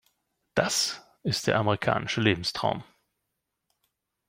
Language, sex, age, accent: German, male, 40-49, Deutschland Deutsch